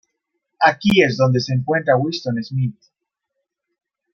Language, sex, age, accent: Spanish, male, 30-39, México